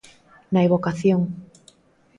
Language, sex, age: Galician, female, 40-49